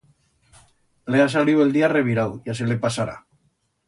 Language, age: Aragonese, 60-69